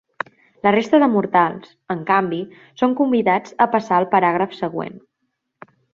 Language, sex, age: Catalan, female, 19-29